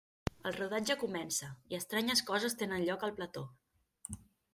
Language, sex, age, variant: Catalan, female, 30-39, Central